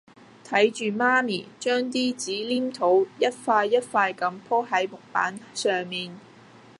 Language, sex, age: Cantonese, female, 30-39